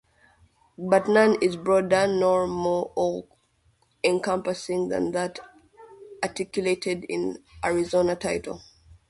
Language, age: English, 40-49